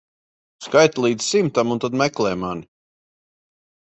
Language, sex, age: Latvian, female, 40-49